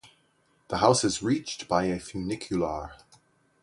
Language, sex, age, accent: English, male, 60-69, United States English